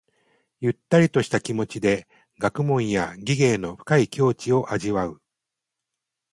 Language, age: Japanese, 60-69